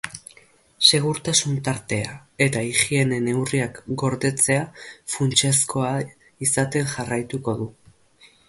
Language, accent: Basque, Erdialdekoa edo Nafarra (Gipuzkoa, Nafarroa)